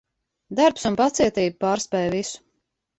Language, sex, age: Latvian, female, 40-49